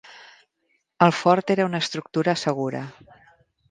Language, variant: Catalan, Central